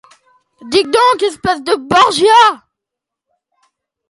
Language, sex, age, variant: French, male, 40-49, Français de métropole